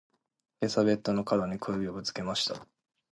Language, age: Japanese, 19-29